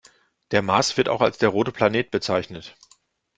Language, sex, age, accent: German, male, 40-49, Deutschland Deutsch